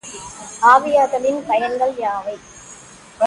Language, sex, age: Tamil, female, 19-29